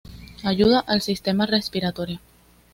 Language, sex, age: Spanish, female, 19-29